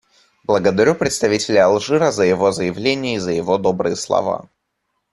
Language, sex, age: Russian, male, 19-29